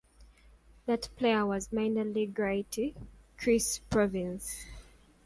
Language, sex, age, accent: English, female, 19-29, United States English